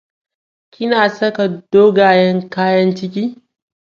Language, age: Hausa, 19-29